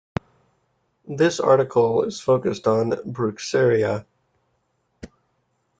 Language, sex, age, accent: English, male, 19-29, United States English